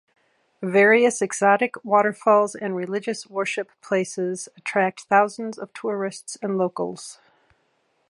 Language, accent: English, United States English